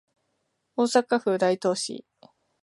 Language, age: Japanese, 19-29